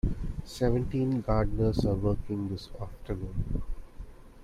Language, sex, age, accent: English, male, 30-39, India and South Asia (India, Pakistan, Sri Lanka)